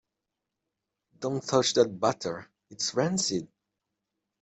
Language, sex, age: English, male, 40-49